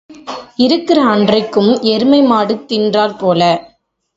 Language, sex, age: Tamil, female, 19-29